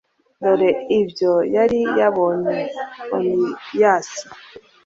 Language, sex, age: Kinyarwanda, female, 30-39